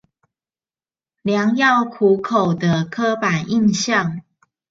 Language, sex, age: Chinese, female, 30-39